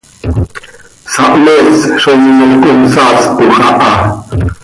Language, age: Seri, 40-49